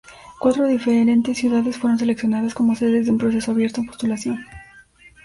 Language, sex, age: Spanish, female, under 19